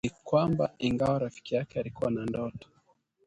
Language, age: Swahili, 19-29